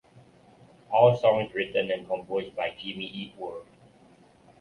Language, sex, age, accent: English, male, 30-39, Malaysian English